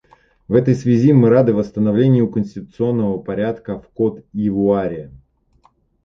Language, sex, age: Russian, male, 30-39